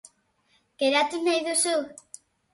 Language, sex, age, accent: Basque, female, 40-49, Erdialdekoa edo Nafarra (Gipuzkoa, Nafarroa)